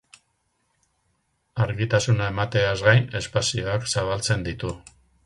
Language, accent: Basque, Mendebalekoa (Araba, Bizkaia, Gipuzkoako mendebaleko herri batzuk)